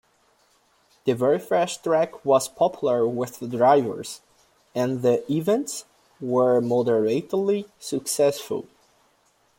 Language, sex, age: English, male, 19-29